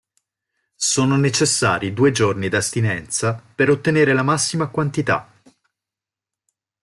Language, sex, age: Italian, male, 40-49